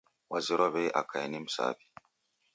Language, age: Taita, 19-29